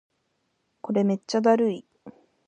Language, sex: Japanese, female